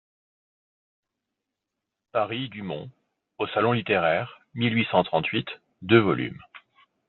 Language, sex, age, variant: French, male, 40-49, Français de métropole